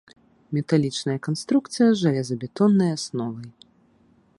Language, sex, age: Belarusian, female, 30-39